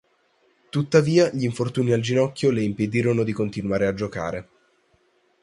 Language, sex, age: Italian, male, under 19